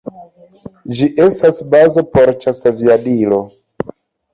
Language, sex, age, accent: Esperanto, male, 30-39, Internacia